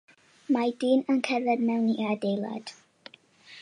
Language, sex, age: Welsh, female, under 19